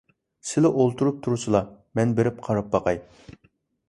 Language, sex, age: Uyghur, male, 19-29